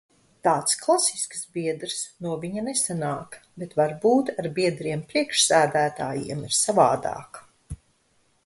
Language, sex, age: Latvian, female, 50-59